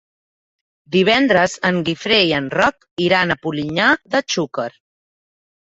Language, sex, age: Catalan, female, 30-39